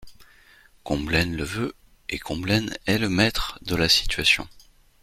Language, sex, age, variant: French, male, 40-49, Français de métropole